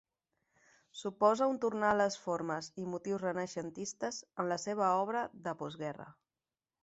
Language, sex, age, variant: Catalan, male, 30-39, Central